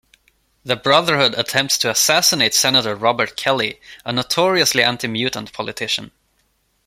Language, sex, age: English, male, 19-29